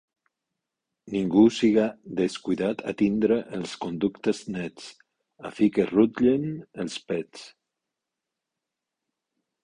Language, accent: Catalan, aprenent (recent, des del castellà)